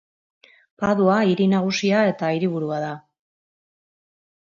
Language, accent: Basque, Mendebalekoa (Araba, Bizkaia, Gipuzkoako mendebaleko herri batzuk)